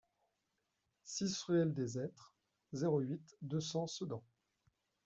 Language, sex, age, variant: French, male, 30-39, Français de métropole